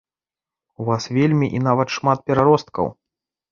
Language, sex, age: Belarusian, male, 30-39